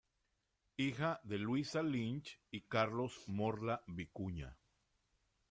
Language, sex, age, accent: Spanish, male, 60-69, Caribe: Cuba, Venezuela, Puerto Rico, República Dominicana, Panamá, Colombia caribeña, México caribeño, Costa del golfo de México